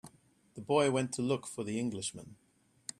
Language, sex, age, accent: English, male, 40-49, England English